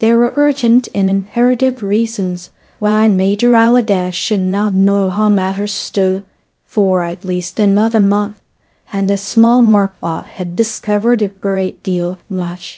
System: TTS, VITS